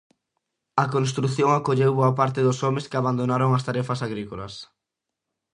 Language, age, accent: Galician, 19-29, Atlántico (seseo e gheada)